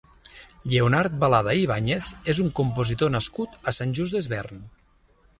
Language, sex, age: Catalan, male, 40-49